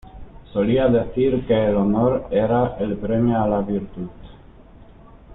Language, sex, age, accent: Spanish, male, 30-39, España: Norte peninsular (Asturias, Castilla y León, Cantabria, País Vasco, Navarra, Aragón, La Rioja, Guadalajara, Cuenca)